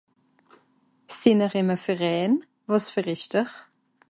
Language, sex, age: Swiss German, female, 19-29